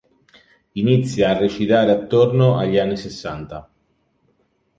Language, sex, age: Italian, male, 30-39